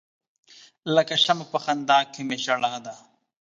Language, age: Pashto, 19-29